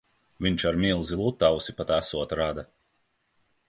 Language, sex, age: Latvian, male, 30-39